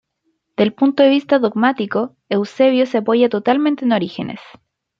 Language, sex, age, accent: Spanish, female, under 19, Chileno: Chile, Cuyo